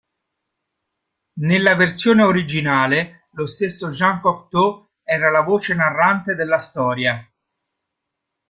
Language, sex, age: Italian, male, 40-49